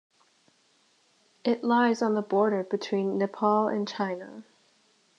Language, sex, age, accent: English, female, under 19, United States English